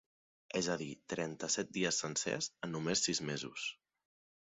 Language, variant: Catalan, Central